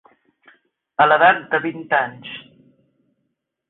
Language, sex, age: Catalan, female, 50-59